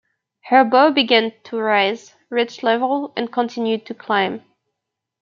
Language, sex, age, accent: English, female, 19-29, Canadian English